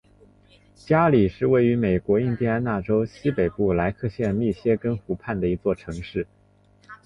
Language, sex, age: Chinese, male, 19-29